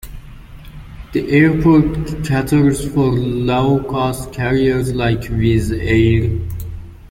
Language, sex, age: English, male, 19-29